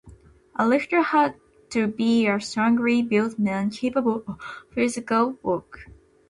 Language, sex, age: English, female, 19-29